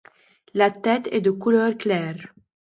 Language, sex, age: French, female, under 19